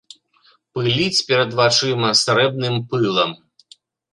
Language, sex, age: Belarusian, male, 40-49